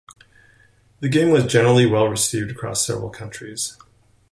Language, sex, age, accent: English, male, 50-59, United States English